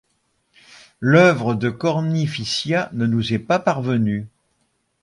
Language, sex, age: French, male, 70-79